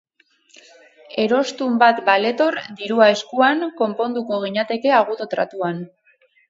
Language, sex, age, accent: Basque, female, 19-29, Mendebalekoa (Araba, Bizkaia, Gipuzkoako mendebaleko herri batzuk)